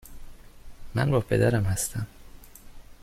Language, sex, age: Persian, male, 19-29